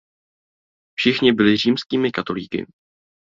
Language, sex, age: Czech, male, under 19